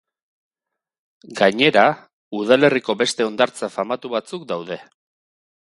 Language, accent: Basque, Erdialdekoa edo Nafarra (Gipuzkoa, Nafarroa)